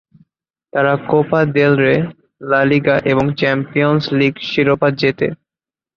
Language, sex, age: Bengali, male, 19-29